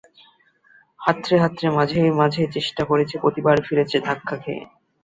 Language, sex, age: Bengali, male, 19-29